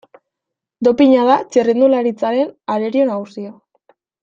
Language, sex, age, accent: Basque, female, 19-29, Mendebalekoa (Araba, Bizkaia, Gipuzkoako mendebaleko herri batzuk)